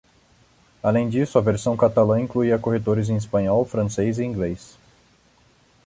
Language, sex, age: Portuguese, male, 19-29